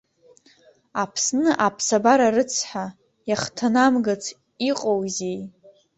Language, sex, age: Abkhazian, female, under 19